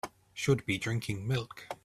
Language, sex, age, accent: English, male, 30-39, New Zealand English